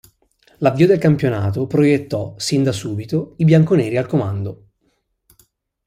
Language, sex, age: Italian, male, 19-29